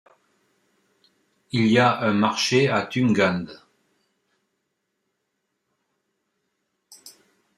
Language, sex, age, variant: French, male, 60-69, Français de métropole